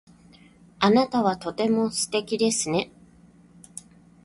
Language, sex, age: Japanese, female, 30-39